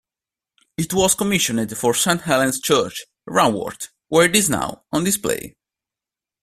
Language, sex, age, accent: English, male, 19-29, England English